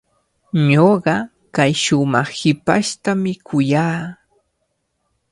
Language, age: Cajatambo North Lima Quechua, 19-29